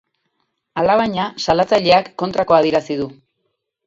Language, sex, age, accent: Basque, female, 40-49, Erdialdekoa edo Nafarra (Gipuzkoa, Nafarroa)